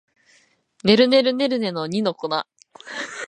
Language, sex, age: Japanese, female, 19-29